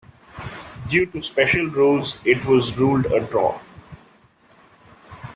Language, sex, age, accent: English, male, 30-39, India and South Asia (India, Pakistan, Sri Lanka)